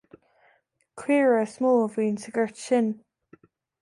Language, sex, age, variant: Irish, female, 19-29, Gaeilge na Mumhan